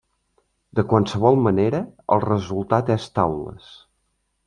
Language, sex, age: Catalan, male, 50-59